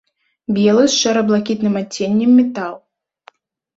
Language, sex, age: Belarusian, female, under 19